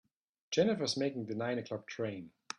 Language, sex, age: English, male, 40-49